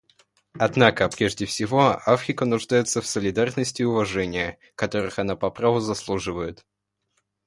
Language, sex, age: Russian, male, under 19